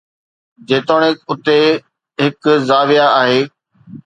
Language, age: Sindhi, 40-49